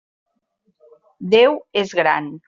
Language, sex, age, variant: Catalan, female, 40-49, Central